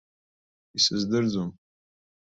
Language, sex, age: Abkhazian, male, under 19